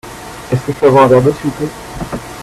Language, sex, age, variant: French, male, 19-29, Français de métropole